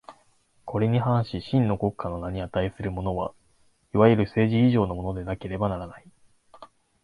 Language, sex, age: Japanese, male, 19-29